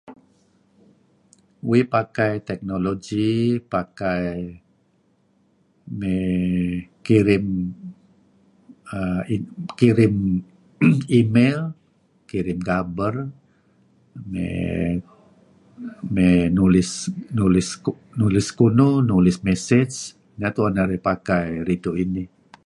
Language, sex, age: Kelabit, male, 70-79